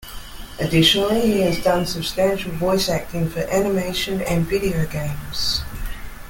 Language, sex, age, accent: English, female, 50-59, Australian English